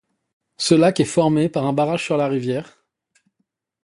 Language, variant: French, Français de métropole